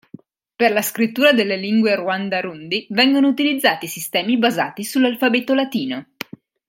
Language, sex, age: Italian, female, 30-39